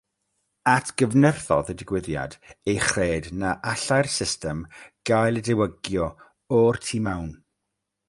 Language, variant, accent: Welsh, South-Eastern Welsh, Y Deyrnas Unedig Cymraeg